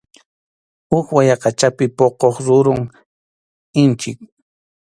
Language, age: Arequipa-La Unión Quechua, 30-39